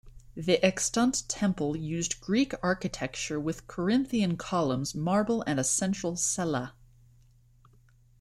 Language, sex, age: English, female, 19-29